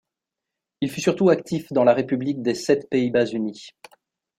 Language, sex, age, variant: French, male, 19-29, Français de métropole